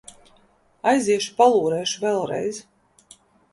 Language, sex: Latvian, female